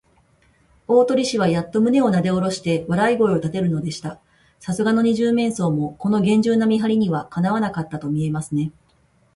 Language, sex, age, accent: Japanese, female, 40-49, 関西弁